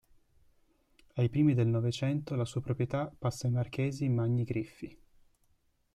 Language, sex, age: Italian, male, 19-29